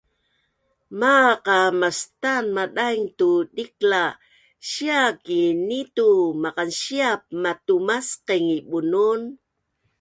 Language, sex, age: Bunun, female, 60-69